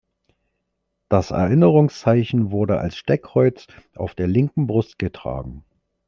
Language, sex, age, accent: German, male, 40-49, Deutschland Deutsch